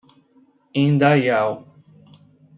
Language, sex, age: Portuguese, male, 30-39